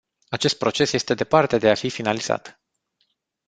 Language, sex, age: Romanian, male, 30-39